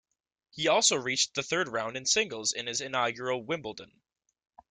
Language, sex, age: English, male, 19-29